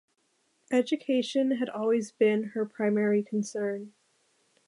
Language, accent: English, United States English